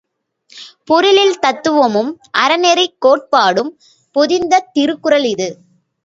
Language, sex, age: Tamil, female, 19-29